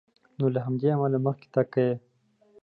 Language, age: Pashto, 19-29